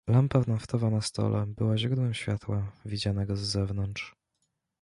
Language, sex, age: Polish, male, 19-29